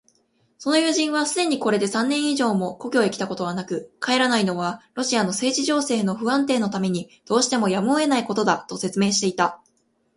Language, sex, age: Japanese, female, 19-29